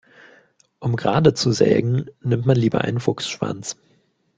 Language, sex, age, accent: German, male, 19-29, Deutschland Deutsch